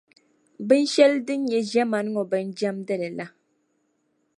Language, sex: Dagbani, female